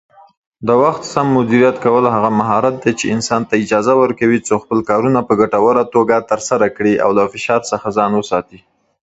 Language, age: Pashto, 19-29